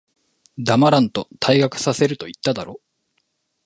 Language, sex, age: Japanese, male, 30-39